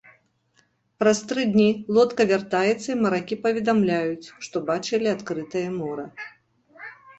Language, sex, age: Belarusian, female, 50-59